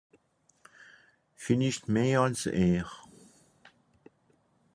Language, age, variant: Swiss German, 70-79, Nordniederàlemmànisch (Rishoffe, Zàwere, Bùsswìller, Hawenau, Brüemt, Stroossbùri, Molse, Dàmbàch, Schlettstàtt, Pfàlzbùri usw.)